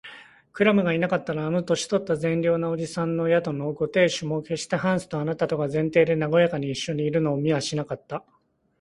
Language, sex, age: Japanese, male, 30-39